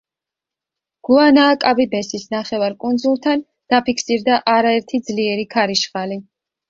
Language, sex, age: Georgian, female, 19-29